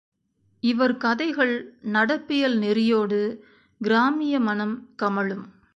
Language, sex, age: Tamil, female, 40-49